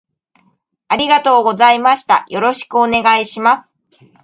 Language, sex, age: Japanese, female, 40-49